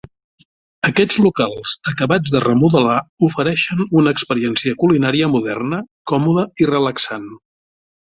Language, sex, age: Catalan, male, 60-69